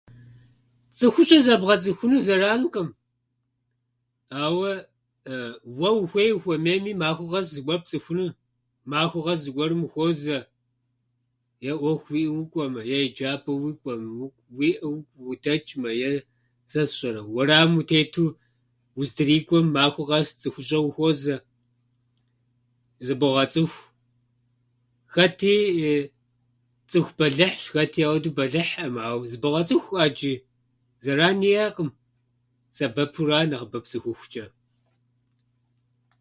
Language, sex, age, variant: Kabardian, male, 50-59, Адыгэбзэ (Къэбэрдей, Кирил, псоми зэдай)